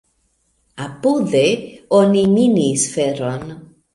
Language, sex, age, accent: Esperanto, female, 50-59, Internacia